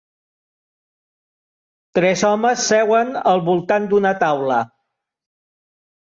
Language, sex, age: Catalan, male, 60-69